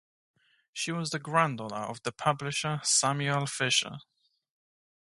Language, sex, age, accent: English, male, 19-29, England English